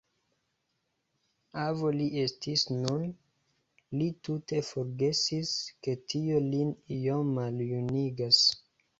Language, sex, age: Esperanto, male, 19-29